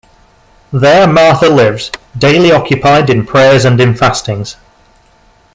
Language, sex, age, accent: English, male, 50-59, England English